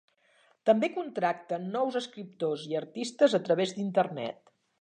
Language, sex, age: Catalan, female, 60-69